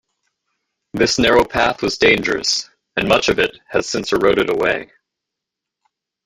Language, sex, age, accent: English, male, 19-29, United States English